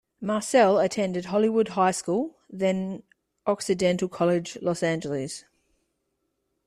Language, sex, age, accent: English, female, 30-39, Australian English